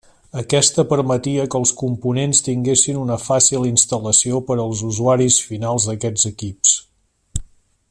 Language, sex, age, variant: Catalan, male, 50-59, Central